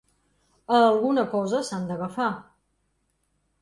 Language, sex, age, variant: Catalan, female, 40-49, Central